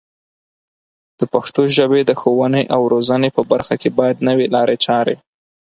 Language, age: Pashto, 19-29